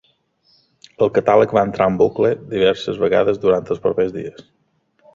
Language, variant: Catalan, Balear